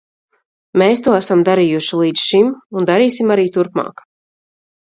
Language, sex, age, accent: Latvian, female, 30-39, Vidus dialekts